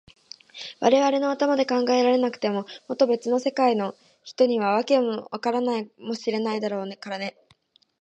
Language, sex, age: Japanese, female, under 19